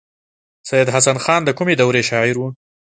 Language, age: Pashto, 19-29